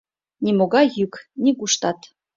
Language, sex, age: Mari, female, 30-39